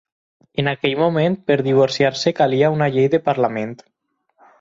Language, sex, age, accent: Catalan, male, under 19, valencià